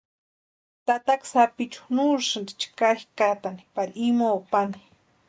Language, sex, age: Western Highland Purepecha, female, 19-29